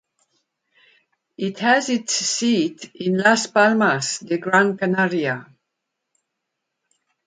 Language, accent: English, French